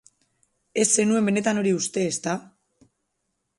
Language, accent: Basque, Mendebalekoa (Araba, Bizkaia, Gipuzkoako mendebaleko herri batzuk)